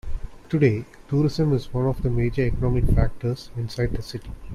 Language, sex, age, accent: English, male, 30-39, India and South Asia (India, Pakistan, Sri Lanka)